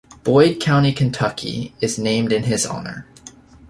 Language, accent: English, United States English